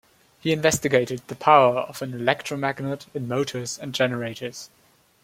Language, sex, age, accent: English, male, 19-29, England English